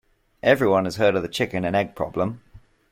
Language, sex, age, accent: English, male, 19-29, England English